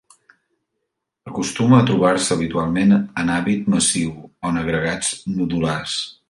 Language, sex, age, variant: Catalan, male, 50-59, Central